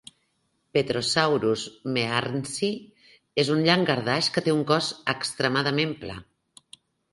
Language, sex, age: Catalan, female, 50-59